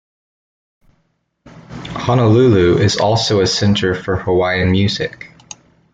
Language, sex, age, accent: English, male, 19-29, United States English